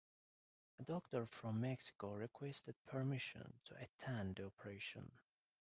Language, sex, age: English, male, 19-29